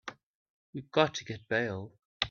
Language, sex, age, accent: English, male, 19-29, Southern African (South Africa, Zimbabwe, Namibia)